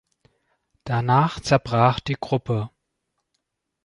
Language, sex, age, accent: German, male, 40-49, Deutschland Deutsch